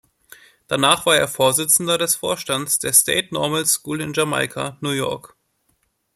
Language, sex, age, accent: German, male, 19-29, Deutschland Deutsch